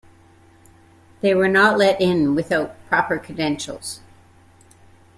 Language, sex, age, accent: English, female, 70-79, Canadian English